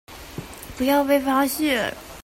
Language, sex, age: Chinese, female, 30-39